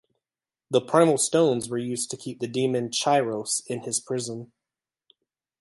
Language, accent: English, United States English